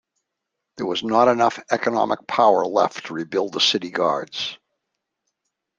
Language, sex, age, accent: English, male, 70-79, United States English